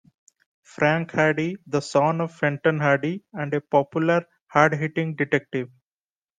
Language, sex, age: English, male, 19-29